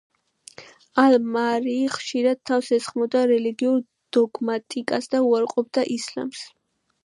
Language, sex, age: Georgian, female, 19-29